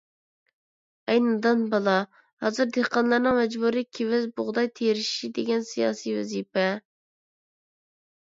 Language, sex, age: Uyghur, female, under 19